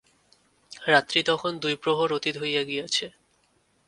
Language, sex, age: Bengali, male, 19-29